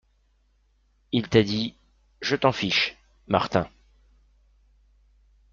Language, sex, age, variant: French, male, 40-49, Français de métropole